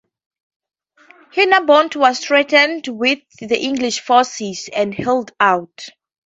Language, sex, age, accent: English, female, 19-29, Southern African (South Africa, Zimbabwe, Namibia)